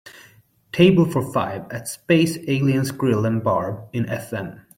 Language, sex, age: English, male, 30-39